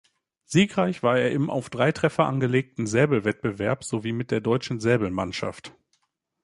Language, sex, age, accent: German, male, 19-29, Deutschland Deutsch